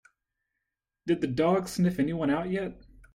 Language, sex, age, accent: English, male, 19-29, United States English